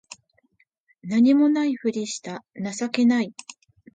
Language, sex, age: Japanese, female, 50-59